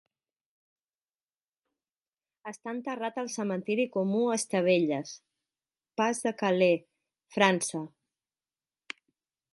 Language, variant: Catalan, Central